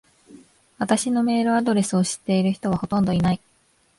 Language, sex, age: Japanese, female, 19-29